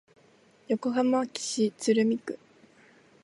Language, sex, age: Japanese, female, 19-29